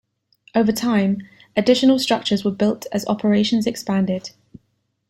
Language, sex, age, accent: English, female, 19-29, England English